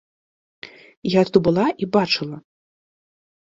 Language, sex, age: Belarusian, female, 19-29